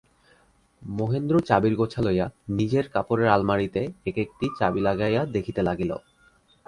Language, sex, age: Bengali, male, 19-29